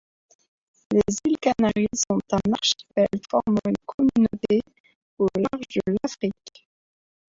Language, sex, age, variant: French, female, 30-39, Français de métropole